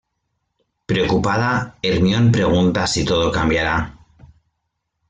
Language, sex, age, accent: Spanish, male, 30-39, España: Norte peninsular (Asturias, Castilla y León, Cantabria, País Vasco, Navarra, Aragón, La Rioja, Guadalajara, Cuenca)